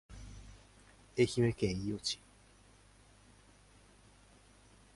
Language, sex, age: Japanese, male, 19-29